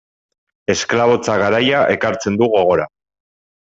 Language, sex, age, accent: Basque, male, 30-39, Erdialdekoa edo Nafarra (Gipuzkoa, Nafarroa)